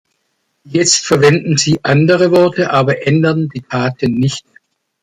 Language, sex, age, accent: German, male, 60-69, Deutschland Deutsch